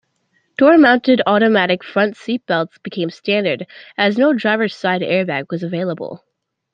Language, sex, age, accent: English, female, under 19, United States English